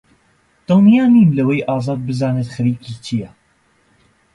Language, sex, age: Central Kurdish, male, 19-29